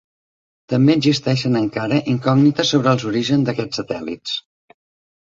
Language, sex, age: Catalan, female, 60-69